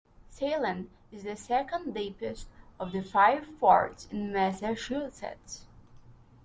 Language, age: English, 19-29